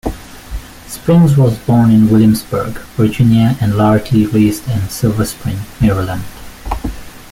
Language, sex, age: English, male, 19-29